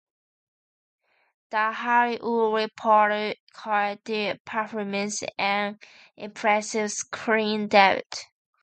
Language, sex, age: English, female, 19-29